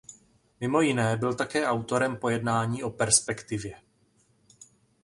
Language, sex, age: Czech, male, 40-49